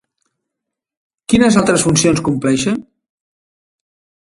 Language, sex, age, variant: Catalan, male, 60-69, Central